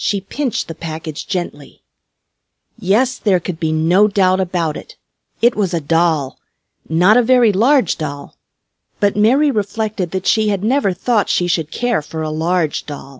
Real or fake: real